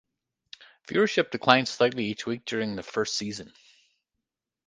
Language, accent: English, Canadian English; Irish English